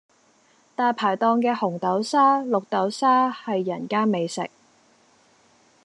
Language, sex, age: Cantonese, female, 19-29